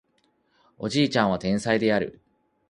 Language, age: Japanese, 30-39